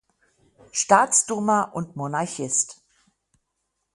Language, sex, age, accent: German, female, 50-59, Deutschland Deutsch